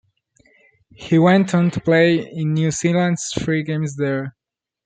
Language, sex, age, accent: English, male, under 19, United States English